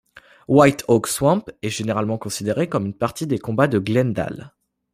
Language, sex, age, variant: French, male, under 19, Français de métropole